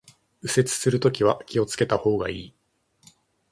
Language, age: Japanese, 19-29